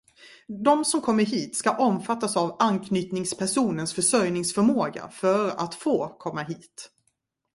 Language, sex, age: Swedish, female, 40-49